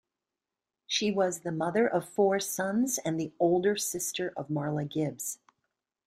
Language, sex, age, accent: English, female, 40-49, United States English